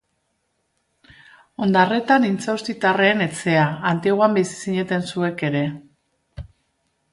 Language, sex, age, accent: Basque, female, 50-59, Mendebalekoa (Araba, Bizkaia, Gipuzkoako mendebaleko herri batzuk)